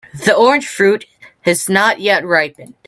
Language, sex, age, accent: English, male, under 19, United States English